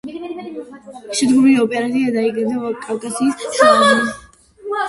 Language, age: Georgian, under 19